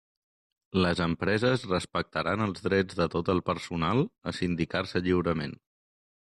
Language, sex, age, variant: Catalan, male, 30-39, Central